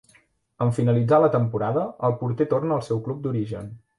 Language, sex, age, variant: Catalan, male, 19-29, Central